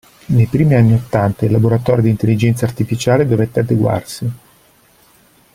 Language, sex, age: Italian, male, 40-49